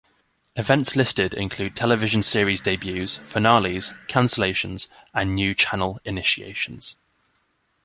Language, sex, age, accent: English, male, 19-29, England English